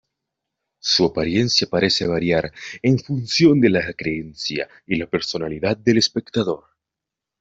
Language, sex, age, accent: Spanish, male, under 19, Andino-Pacífico: Colombia, Perú, Ecuador, oeste de Bolivia y Venezuela andina